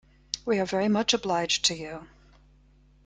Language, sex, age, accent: English, female, 50-59, United States English